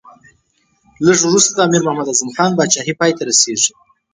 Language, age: Pashto, 19-29